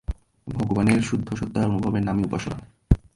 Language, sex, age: Bengali, male, 19-29